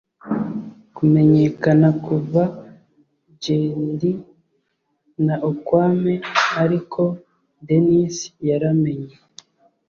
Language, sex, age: Kinyarwanda, male, 30-39